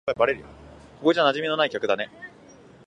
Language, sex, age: Japanese, male, 19-29